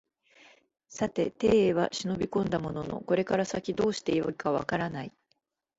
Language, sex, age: Japanese, female, 40-49